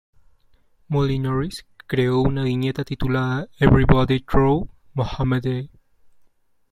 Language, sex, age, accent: Spanish, male, 19-29, Andino-Pacífico: Colombia, Perú, Ecuador, oeste de Bolivia y Venezuela andina